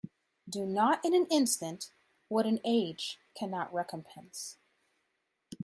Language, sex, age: English, female, 30-39